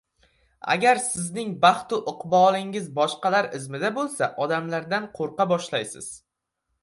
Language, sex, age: Uzbek, male, 19-29